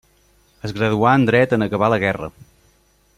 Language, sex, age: Catalan, male, 30-39